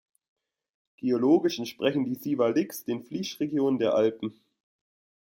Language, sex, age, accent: German, male, 19-29, Deutschland Deutsch